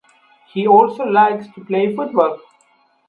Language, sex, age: English, male, 19-29